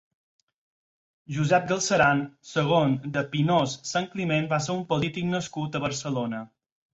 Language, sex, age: Catalan, male, 40-49